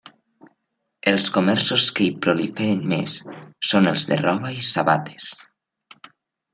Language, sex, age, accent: Catalan, male, under 19, valencià